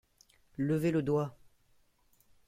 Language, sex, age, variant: French, male, under 19, Français de métropole